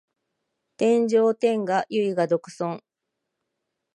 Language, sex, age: Japanese, female, 50-59